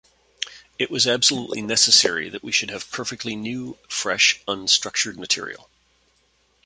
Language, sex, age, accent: English, male, 50-59, Canadian English